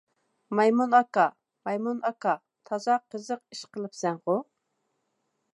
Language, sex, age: Uyghur, female, 50-59